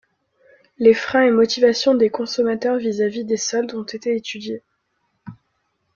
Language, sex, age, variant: French, female, 19-29, Français de métropole